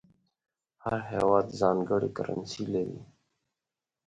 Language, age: Pashto, 40-49